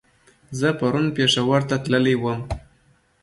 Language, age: Pashto, 19-29